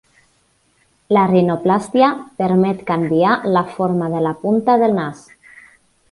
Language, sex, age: Catalan, female, 30-39